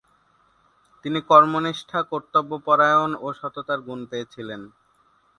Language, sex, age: Bengali, male, 19-29